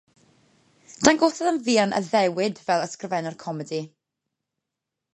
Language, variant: Welsh, South-Eastern Welsh